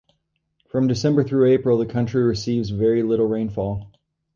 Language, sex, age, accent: English, male, 30-39, United States English